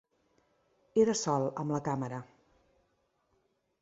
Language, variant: Catalan, Central